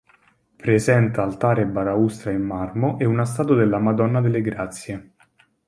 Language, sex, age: Italian, male, 19-29